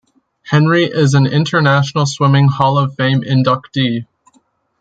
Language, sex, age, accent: English, male, 19-29, Canadian English